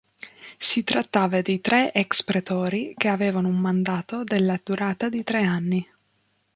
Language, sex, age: Italian, female, 19-29